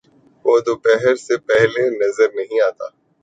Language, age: Urdu, 19-29